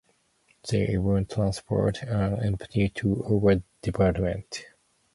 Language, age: English, 30-39